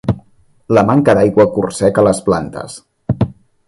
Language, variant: Catalan, Central